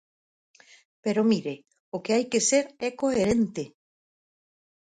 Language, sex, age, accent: Galician, female, 60-69, Normativo (estándar)